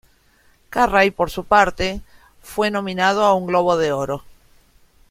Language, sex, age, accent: Spanish, female, 50-59, Rioplatense: Argentina, Uruguay, este de Bolivia, Paraguay